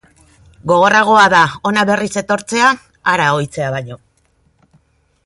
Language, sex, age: Basque, female, 50-59